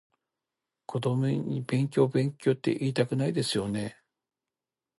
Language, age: Japanese, 60-69